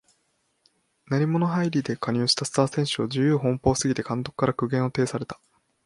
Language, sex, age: Japanese, male, 19-29